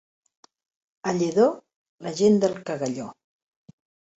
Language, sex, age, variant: Catalan, female, 60-69, Nord-Occidental